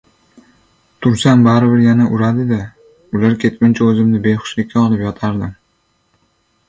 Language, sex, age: Uzbek, male, 19-29